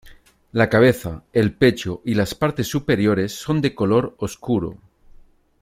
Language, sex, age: Spanish, male, 40-49